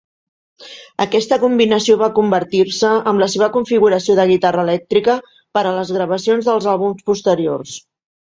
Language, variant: Catalan, Central